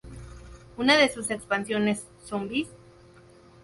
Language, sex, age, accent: Spanish, female, 30-39, México